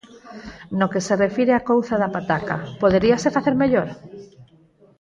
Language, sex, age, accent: Galician, female, 40-49, Normativo (estándar)